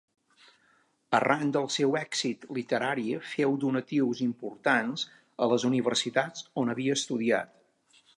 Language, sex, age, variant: Catalan, male, 50-59, Balear